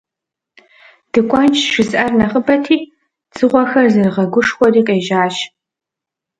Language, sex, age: Kabardian, female, 19-29